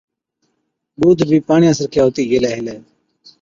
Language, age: Od, 30-39